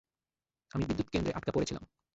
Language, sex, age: Bengali, male, 19-29